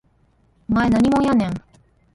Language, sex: Japanese, female